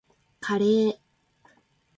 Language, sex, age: Japanese, female, 19-29